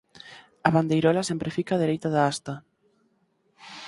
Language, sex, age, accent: Galician, male, 19-29, Normativo (estándar)